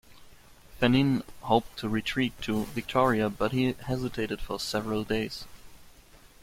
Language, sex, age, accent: English, male, under 19, England English